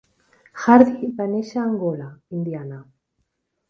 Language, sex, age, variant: Catalan, female, 40-49, Central